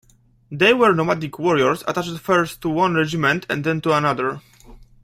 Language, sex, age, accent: English, male, 19-29, United States English